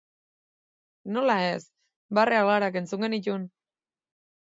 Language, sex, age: Basque, female, 30-39